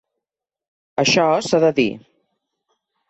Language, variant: Catalan, Central